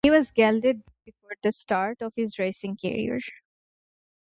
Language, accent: English, United States English